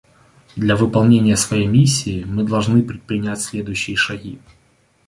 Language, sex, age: Russian, male, 30-39